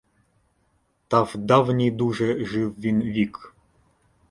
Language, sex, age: Ukrainian, male, 19-29